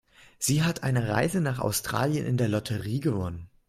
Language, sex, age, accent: German, male, 19-29, Deutschland Deutsch